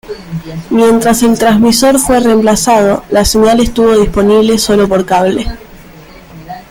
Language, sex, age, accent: Spanish, female, 19-29, Rioplatense: Argentina, Uruguay, este de Bolivia, Paraguay